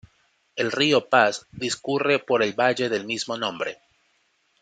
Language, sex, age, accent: Spanish, male, 19-29, América central